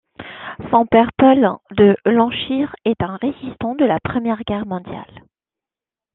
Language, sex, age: French, female, 30-39